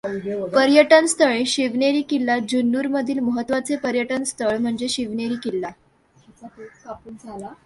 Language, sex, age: Marathi, female, under 19